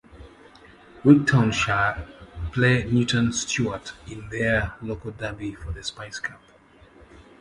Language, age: English, 50-59